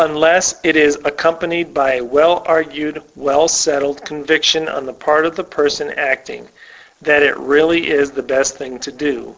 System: none